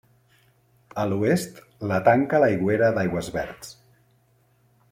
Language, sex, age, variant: Catalan, male, 40-49, Central